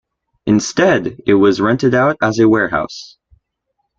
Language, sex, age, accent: English, male, under 19, Canadian English